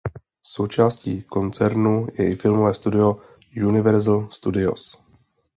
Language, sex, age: Czech, male, 30-39